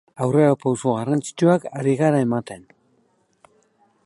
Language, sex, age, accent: Basque, male, 50-59, Mendebalekoa (Araba, Bizkaia, Gipuzkoako mendebaleko herri batzuk)